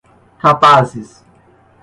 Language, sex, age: Portuguese, male, under 19